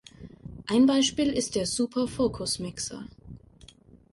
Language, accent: German, Deutschland Deutsch